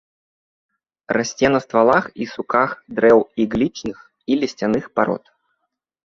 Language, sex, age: Belarusian, male, 30-39